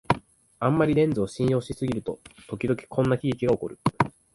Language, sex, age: Japanese, male, 19-29